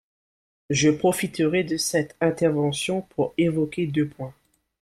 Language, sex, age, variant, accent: French, male, 19-29, Français des départements et régions d'outre-mer, Français de La Réunion